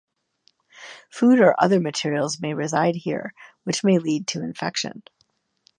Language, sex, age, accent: English, female, 50-59, United States English